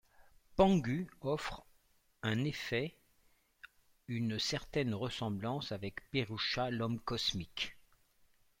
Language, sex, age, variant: French, male, 50-59, Français de métropole